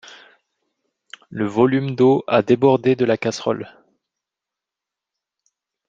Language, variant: French, Français de métropole